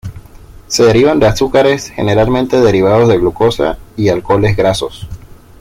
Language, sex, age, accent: Spanish, male, 19-29, Caribe: Cuba, Venezuela, Puerto Rico, República Dominicana, Panamá, Colombia caribeña, México caribeño, Costa del golfo de México